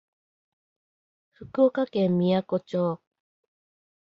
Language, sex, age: Japanese, female, 50-59